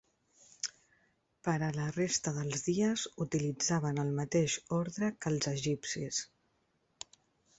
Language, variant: Catalan, Central